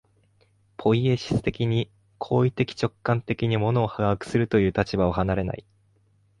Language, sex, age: Japanese, male, 19-29